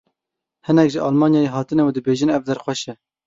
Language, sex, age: Kurdish, male, 19-29